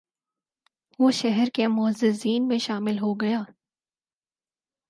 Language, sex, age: Urdu, female, 19-29